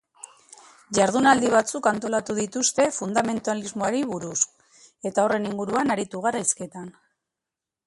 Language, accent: Basque, Mendebalekoa (Araba, Bizkaia, Gipuzkoako mendebaleko herri batzuk)